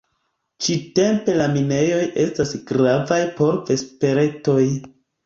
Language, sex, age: Esperanto, male, 19-29